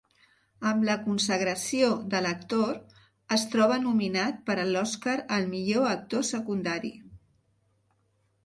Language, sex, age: Catalan, female, 60-69